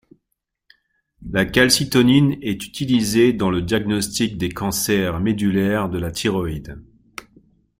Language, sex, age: French, male, 40-49